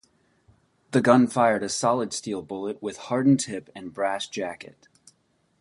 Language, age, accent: English, 30-39, United States English